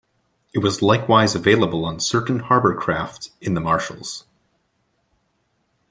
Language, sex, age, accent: English, male, 19-29, United States English